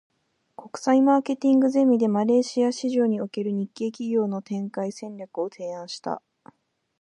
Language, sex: Japanese, female